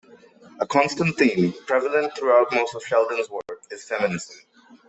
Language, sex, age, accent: English, male, 19-29, England English